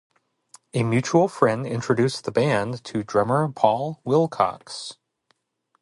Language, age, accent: English, 30-39, United States English